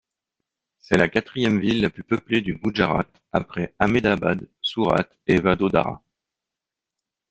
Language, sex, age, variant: French, male, 40-49, Français de métropole